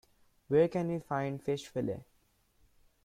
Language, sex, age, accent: English, male, 19-29, India and South Asia (India, Pakistan, Sri Lanka)